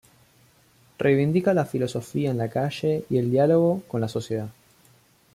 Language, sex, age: Spanish, male, under 19